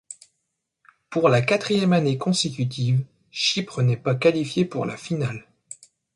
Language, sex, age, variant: French, male, 19-29, Français de métropole